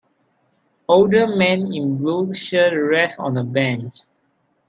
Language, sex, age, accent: English, male, 19-29, Malaysian English